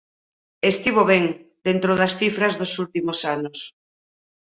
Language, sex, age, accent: Galician, female, 40-49, Normativo (estándar)